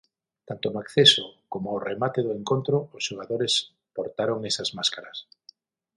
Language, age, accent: Galician, 50-59, Atlántico (seseo e gheada); Normativo (estándar)